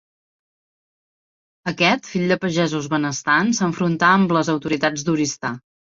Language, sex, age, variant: Catalan, female, 30-39, Central